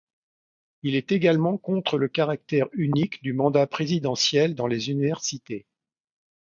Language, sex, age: French, male, 60-69